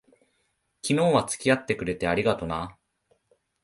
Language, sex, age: Japanese, male, 19-29